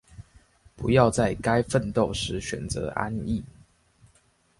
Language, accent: Chinese, 出生地：新北市